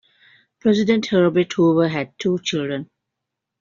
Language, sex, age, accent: English, female, 40-49, England English